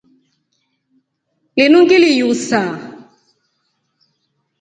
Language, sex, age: Rombo, female, 30-39